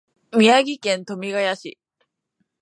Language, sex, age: Japanese, female, 19-29